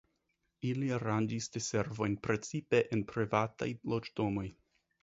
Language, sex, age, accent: Esperanto, male, 19-29, Internacia